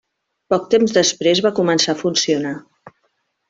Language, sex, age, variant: Catalan, female, 50-59, Central